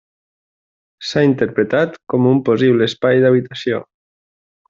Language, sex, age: Catalan, male, 19-29